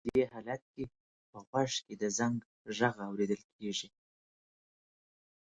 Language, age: Pashto, 30-39